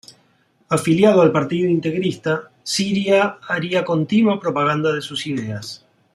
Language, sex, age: Spanish, male, 50-59